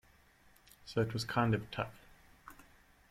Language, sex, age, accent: English, male, 50-59, Southern African (South Africa, Zimbabwe, Namibia)